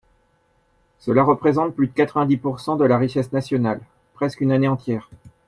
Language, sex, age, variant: French, male, 40-49, Français de métropole